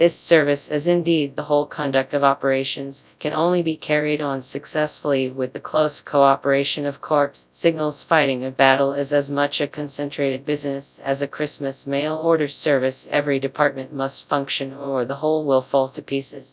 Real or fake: fake